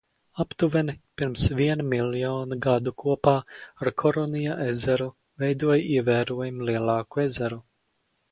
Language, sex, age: Latvian, male, under 19